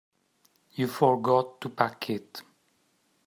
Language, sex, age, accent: English, male, 40-49, England English